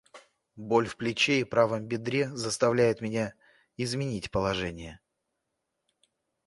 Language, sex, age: Russian, male, 30-39